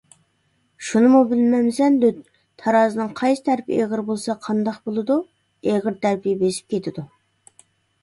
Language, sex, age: Uyghur, female, 30-39